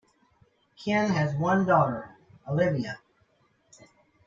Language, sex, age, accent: English, male, 40-49, United States English